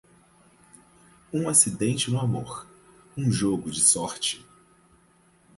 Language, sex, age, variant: Portuguese, male, 30-39, Portuguese (Brasil)